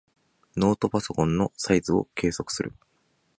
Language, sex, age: Japanese, male, 30-39